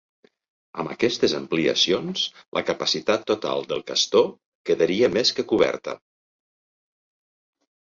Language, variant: Catalan, Nord-Occidental